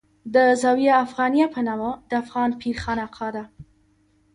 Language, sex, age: Pashto, female, under 19